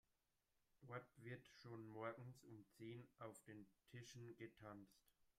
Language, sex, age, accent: German, male, 19-29, Deutschland Deutsch